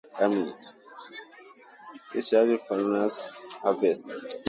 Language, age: English, 19-29